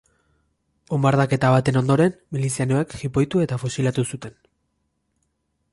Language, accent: Basque, Erdialdekoa edo Nafarra (Gipuzkoa, Nafarroa)